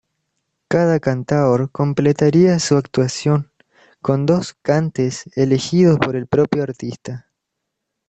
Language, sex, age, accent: Spanish, male, under 19, Rioplatense: Argentina, Uruguay, este de Bolivia, Paraguay